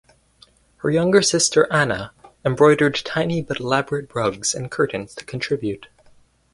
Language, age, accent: English, 19-29, United States English